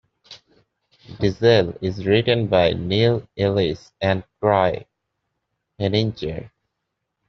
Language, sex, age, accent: English, male, 19-29, United States English